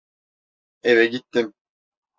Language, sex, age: Turkish, male, 19-29